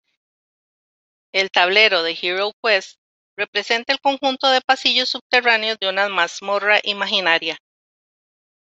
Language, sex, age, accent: Spanish, female, 50-59, América central